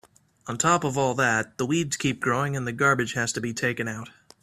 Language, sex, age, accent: English, male, 19-29, United States English